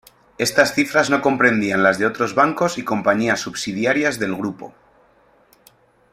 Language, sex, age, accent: Spanish, male, 30-39, España: Centro-Sur peninsular (Madrid, Toledo, Castilla-La Mancha)